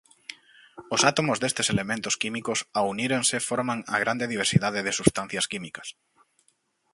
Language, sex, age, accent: Galician, male, 30-39, Central (gheada)